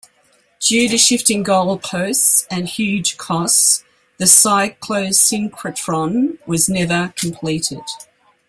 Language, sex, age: English, female, 60-69